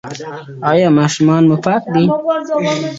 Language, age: Pashto, 19-29